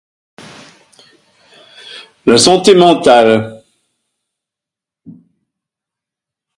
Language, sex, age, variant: French, male, 70-79, Français de métropole